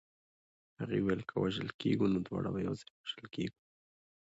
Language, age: Pashto, 19-29